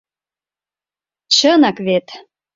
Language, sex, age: Mari, female, 30-39